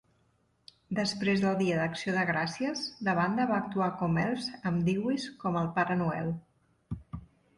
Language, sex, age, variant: Catalan, female, 40-49, Central